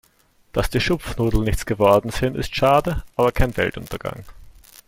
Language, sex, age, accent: German, male, 30-39, Österreichisches Deutsch